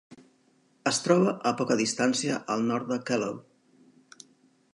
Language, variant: Catalan, Central